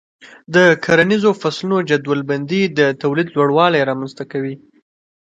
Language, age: Pashto, 19-29